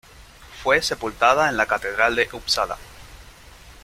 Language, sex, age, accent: Spanish, male, under 19, España: Islas Canarias